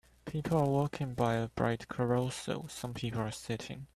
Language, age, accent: English, under 19, United States English